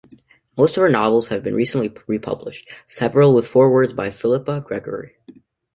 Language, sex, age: English, male, under 19